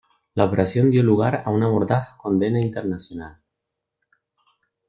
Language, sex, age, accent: Spanish, male, 40-49, España: Islas Canarias